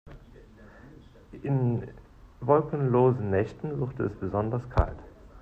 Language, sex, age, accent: German, male, 30-39, Deutschland Deutsch